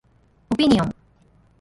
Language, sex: Japanese, female